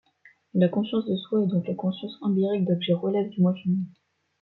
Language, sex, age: French, female, under 19